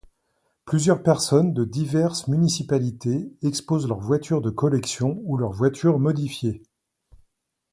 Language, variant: French, Français de métropole